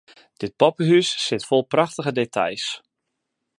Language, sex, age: Western Frisian, male, 19-29